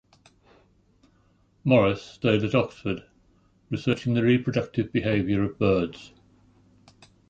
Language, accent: English, England English